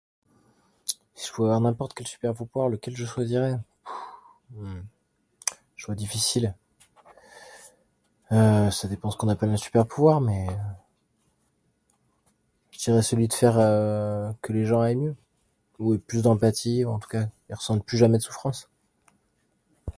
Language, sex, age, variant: French, male, 30-39, Français de métropole